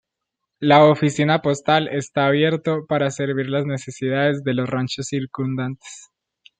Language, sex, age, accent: Spanish, male, under 19, Caribe: Cuba, Venezuela, Puerto Rico, República Dominicana, Panamá, Colombia caribeña, México caribeño, Costa del golfo de México